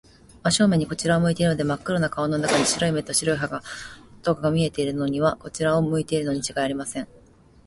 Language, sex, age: Japanese, female, 30-39